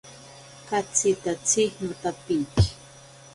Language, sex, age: Ashéninka Perené, female, 40-49